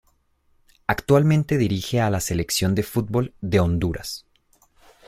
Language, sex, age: Spanish, male, 19-29